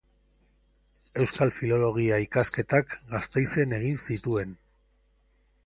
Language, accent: Basque, Mendebalekoa (Araba, Bizkaia, Gipuzkoako mendebaleko herri batzuk)